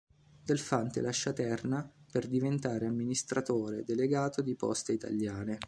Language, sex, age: Italian, male, 30-39